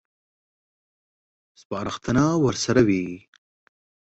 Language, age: Pashto, 30-39